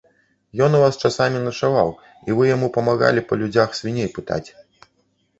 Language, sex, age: Belarusian, male, 40-49